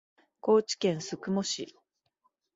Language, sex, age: Japanese, female, 40-49